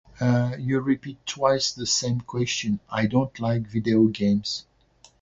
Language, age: English, 60-69